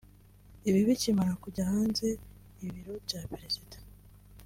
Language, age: Kinyarwanda, 19-29